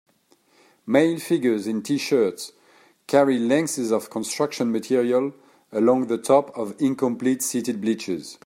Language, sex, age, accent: English, male, 40-49, United States English